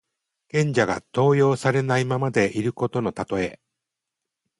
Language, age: Japanese, 60-69